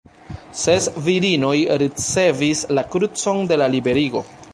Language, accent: Esperanto, Internacia